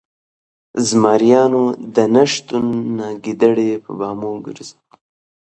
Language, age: Pashto, 19-29